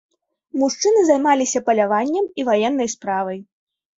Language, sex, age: Belarusian, female, 19-29